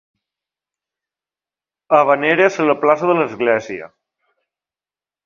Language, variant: Catalan, Balear